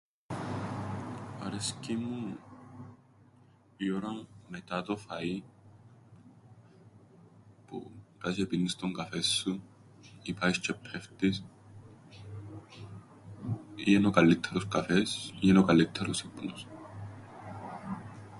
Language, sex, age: Greek, male, 19-29